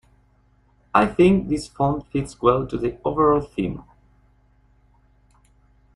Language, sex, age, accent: English, male, 19-29, England English